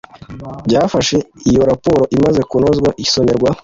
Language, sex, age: Kinyarwanda, male, 19-29